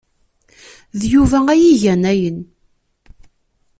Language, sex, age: Kabyle, female, 30-39